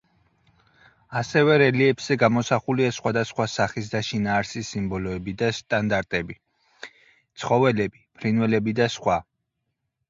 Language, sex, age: Georgian, male, 30-39